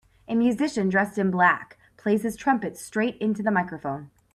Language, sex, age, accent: English, female, 30-39, United States English